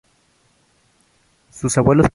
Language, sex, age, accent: Spanish, male, 19-29, América central